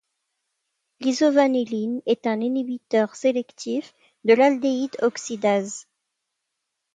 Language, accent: French, Français du Maroc